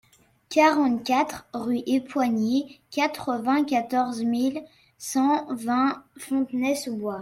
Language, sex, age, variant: French, female, under 19, Français de métropole